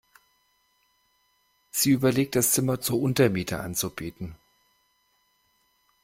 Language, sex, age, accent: German, male, 40-49, Deutschland Deutsch